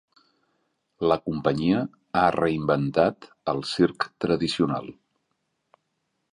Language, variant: Catalan, Central